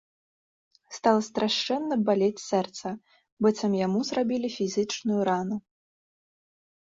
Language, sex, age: Belarusian, female, 19-29